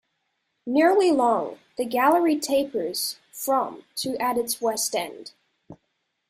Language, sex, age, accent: English, male, under 19, Australian English